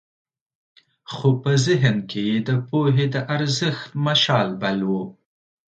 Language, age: Pashto, 19-29